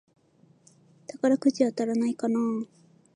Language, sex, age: Japanese, female, 19-29